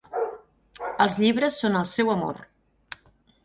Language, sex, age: Catalan, female, 50-59